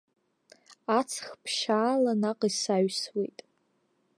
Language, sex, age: Abkhazian, female, 19-29